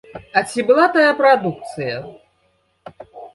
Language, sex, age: Belarusian, female, 60-69